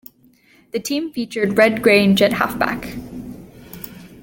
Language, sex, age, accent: English, female, 19-29, United States English